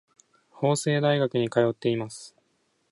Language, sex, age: Japanese, male, 19-29